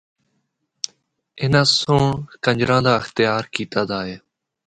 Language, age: Northern Hindko, 19-29